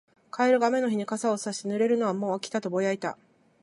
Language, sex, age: Japanese, female, 40-49